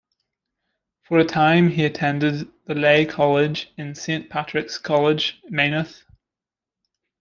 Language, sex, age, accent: English, male, 19-29, Irish English